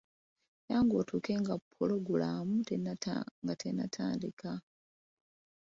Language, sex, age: Ganda, female, 30-39